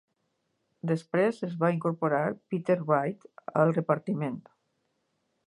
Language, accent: Catalan, valencià